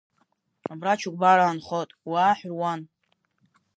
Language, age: Abkhazian, 30-39